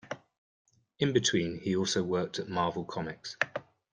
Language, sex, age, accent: English, male, 30-39, England English